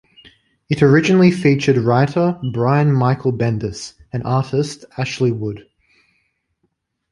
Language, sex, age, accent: English, male, 19-29, Australian English